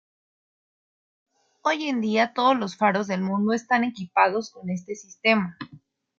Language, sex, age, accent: Spanish, female, 19-29, México